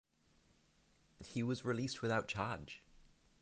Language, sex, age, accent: English, male, 19-29, England English; New Zealand English